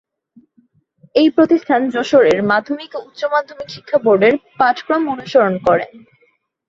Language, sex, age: Bengali, female, under 19